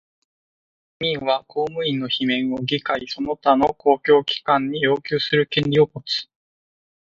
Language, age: Japanese, 19-29